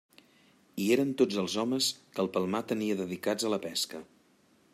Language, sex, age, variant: Catalan, male, 40-49, Central